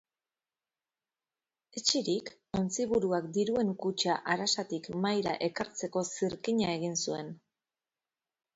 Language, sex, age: Basque, female, 40-49